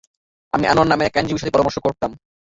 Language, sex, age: Bengali, male, under 19